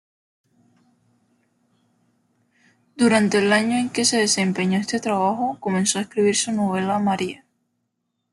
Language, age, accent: Spanish, 19-29, Caribe: Cuba, Venezuela, Puerto Rico, República Dominicana, Panamá, Colombia caribeña, México caribeño, Costa del golfo de México